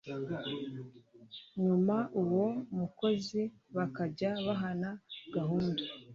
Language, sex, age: Kinyarwanda, female, 30-39